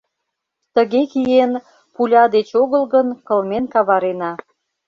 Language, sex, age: Mari, female, 50-59